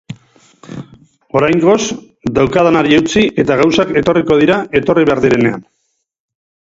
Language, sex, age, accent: Basque, male, 50-59, Mendebalekoa (Araba, Bizkaia, Gipuzkoako mendebaleko herri batzuk)